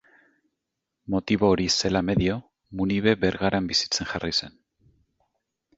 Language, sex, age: Basque, male, 40-49